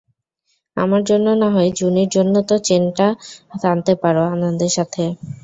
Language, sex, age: Bengali, female, 19-29